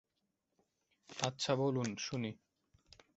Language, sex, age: Bengali, male, under 19